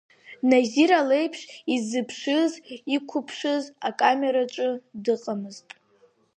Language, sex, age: Abkhazian, female, under 19